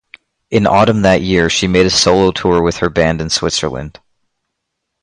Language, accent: English, United States English